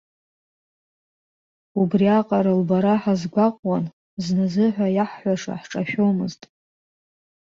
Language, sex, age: Abkhazian, female, 19-29